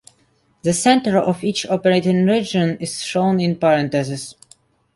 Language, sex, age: English, male, under 19